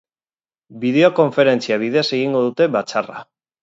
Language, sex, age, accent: Basque, male, 40-49, Mendebalekoa (Araba, Bizkaia, Gipuzkoako mendebaleko herri batzuk)